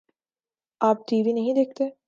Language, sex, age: Urdu, female, 19-29